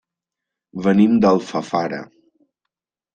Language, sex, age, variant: Catalan, male, 40-49, Balear